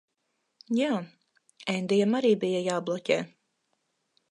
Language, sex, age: Latvian, female, 30-39